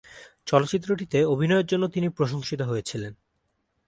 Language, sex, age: Bengali, male, 19-29